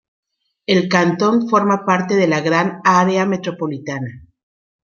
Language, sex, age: Spanish, female, 50-59